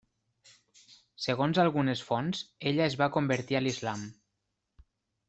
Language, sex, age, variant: Catalan, male, 30-39, Nord-Occidental